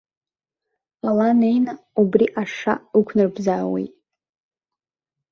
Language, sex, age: Abkhazian, female, under 19